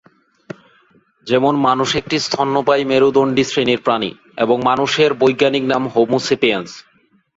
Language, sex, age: Bengali, male, 19-29